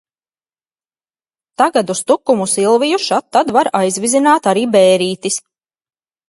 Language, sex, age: Latvian, female, 30-39